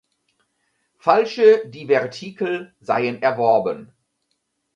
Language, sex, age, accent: German, male, 50-59, Deutschland Deutsch